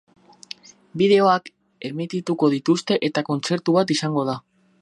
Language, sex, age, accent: Basque, male, 19-29, Mendebalekoa (Araba, Bizkaia, Gipuzkoako mendebaleko herri batzuk)